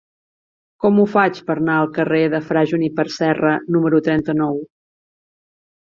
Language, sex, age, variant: Catalan, female, 50-59, Central